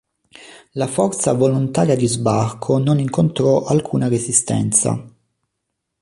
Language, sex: Italian, male